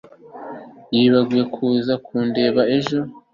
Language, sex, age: Kinyarwanda, male, 19-29